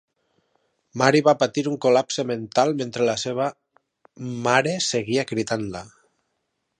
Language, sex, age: Catalan, male, 30-39